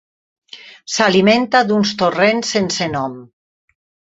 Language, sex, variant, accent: Catalan, female, Central, Barceloní